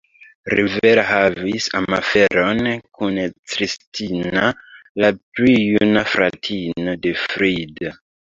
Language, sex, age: Esperanto, male, 19-29